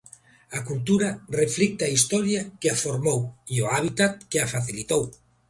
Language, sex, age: Galician, male, 50-59